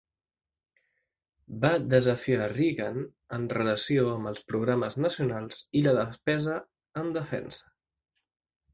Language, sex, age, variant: Catalan, male, 30-39, Septentrional